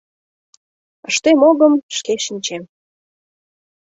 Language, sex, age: Mari, female, 19-29